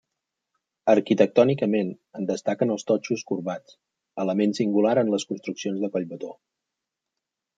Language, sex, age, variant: Catalan, male, 30-39, Central